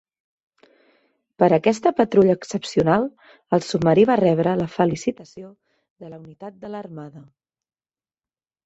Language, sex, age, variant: Catalan, female, 30-39, Central